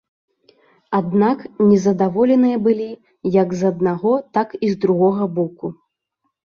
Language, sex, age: Belarusian, female, 30-39